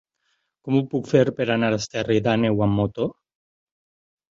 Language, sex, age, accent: Catalan, male, 50-59, valencià